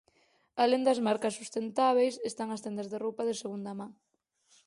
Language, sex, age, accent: Galician, female, 30-39, Normativo (estándar)